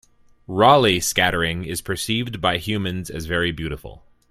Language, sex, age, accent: English, male, 40-49, United States English